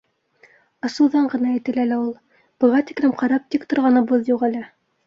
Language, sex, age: Bashkir, female, under 19